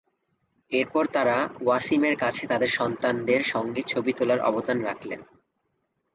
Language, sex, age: Bengali, male, 19-29